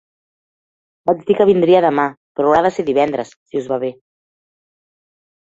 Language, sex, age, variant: Catalan, female, 40-49, Central